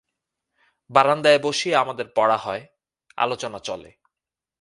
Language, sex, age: Bengali, male, 30-39